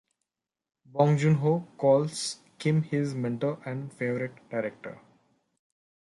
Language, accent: English, India and South Asia (India, Pakistan, Sri Lanka)